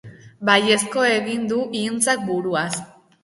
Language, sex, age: Basque, female, under 19